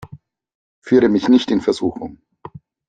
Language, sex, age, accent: German, male, 30-39, Österreichisches Deutsch